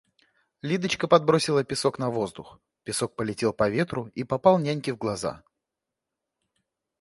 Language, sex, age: Russian, male, 30-39